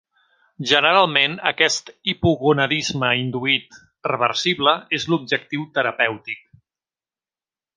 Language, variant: Catalan, Central